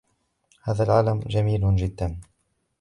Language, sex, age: Arabic, male, 19-29